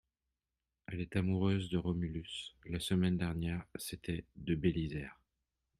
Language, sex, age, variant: French, male, 40-49, Français de métropole